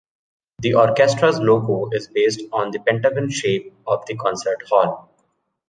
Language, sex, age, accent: English, male, 30-39, United States English